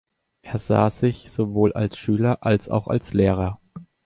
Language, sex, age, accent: German, male, 19-29, Deutschland Deutsch